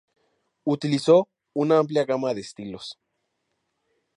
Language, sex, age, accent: Spanish, male, under 19, México